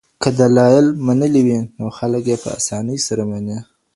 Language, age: Pashto, 19-29